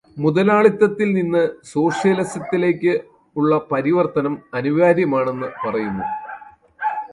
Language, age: Malayalam, 60-69